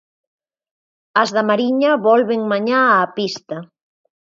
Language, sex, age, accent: Galician, female, 40-49, Normativo (estándar)